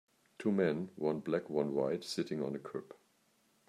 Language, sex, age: English, male, 50-59